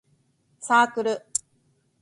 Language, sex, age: Japanese, female, 40-49